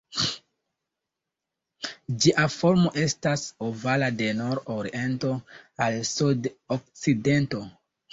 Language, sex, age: Esperanto, male, 19-29